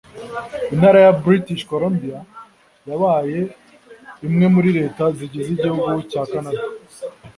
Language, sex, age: Kinyarwanda, male, 19-29